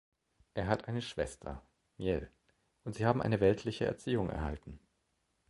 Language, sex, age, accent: German, male, 30-39, Deutschland Deutsch